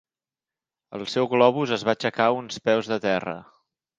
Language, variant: Catalan, Central